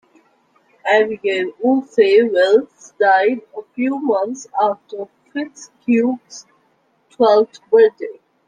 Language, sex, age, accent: English, female, 19-29, India and South Asia (India, Pakistan, Sri Lanka)